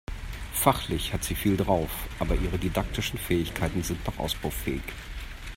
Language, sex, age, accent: German, male, 40-49, Deutschland Deutsch